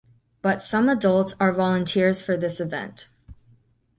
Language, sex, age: English, female, under 19